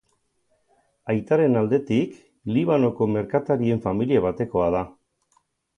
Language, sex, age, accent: Basque, male, 60-69, Mendebalekoa (Araba, Bizkaia, Gipuzkoako mendebaleko herri batzuk)